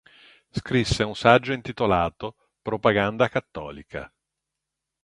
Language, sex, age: Italian, male, 50-59